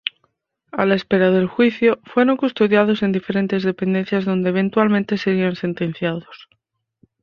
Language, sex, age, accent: Spanish, female, 30-39, España: Norte peninsular (Asturias, Castilla y León, Cantabria, País Vasco, Navarra, Aragón, La Rioja, Guadalajara, Cuenca)